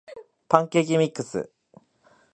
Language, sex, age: Japanese, male, 19-29